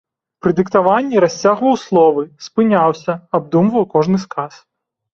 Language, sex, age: Belarusian, male, 19-29